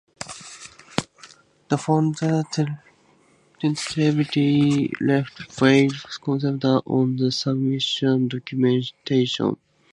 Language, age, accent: English, 19-29, United States English